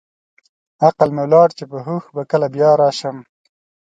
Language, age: Pashto, 30-39